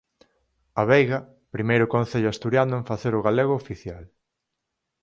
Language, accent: Galician, Normativo (estándar)